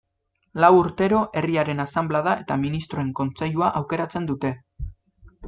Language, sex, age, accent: Basque, male, 19-29, Mendebalekoa (Araba, Bizkaia, Gipuzkoako mendebaleko herri batzuk)